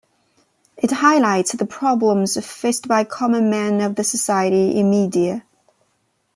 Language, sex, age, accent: English, female, 30-39, England English